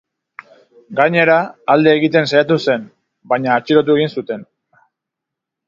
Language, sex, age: Basque, male, 30-39